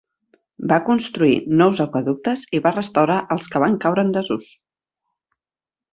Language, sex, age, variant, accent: Catalan, female, 40-49, Central, tarragoní